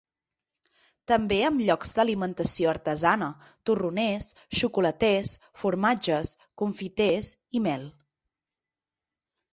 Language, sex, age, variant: Catalan, female, 30-39, Central